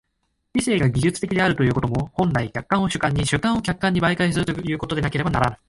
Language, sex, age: Japanese, male, 19-29